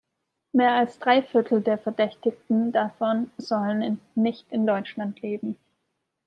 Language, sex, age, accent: German, female, 19-29, Deutschland Deutsch